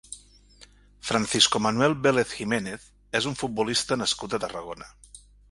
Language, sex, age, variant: Catalan, male, 50-59, Central